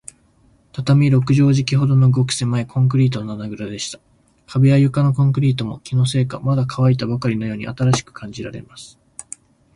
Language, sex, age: Japanese, male, 19-29